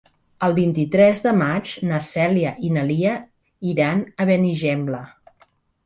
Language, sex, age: Catalan, female, 40-49